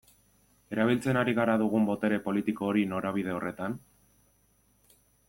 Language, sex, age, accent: Basque, male, 19-29, Erdialdekoa edo Nafarra (Gipuzkoa, Nafarroa)